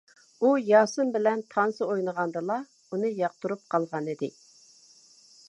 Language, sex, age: Uyghur, female, 50-59